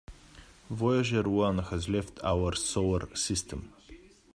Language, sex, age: English, male, 30-39